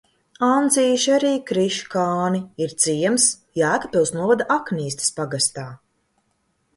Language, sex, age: Latvian, female, 40-49